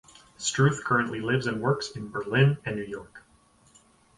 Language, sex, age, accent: English, male, 30-39, Canadian English